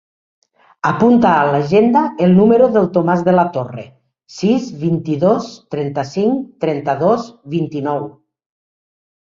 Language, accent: Catalan, valencià